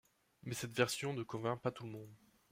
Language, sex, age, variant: French, male, 19-29, Français de métropole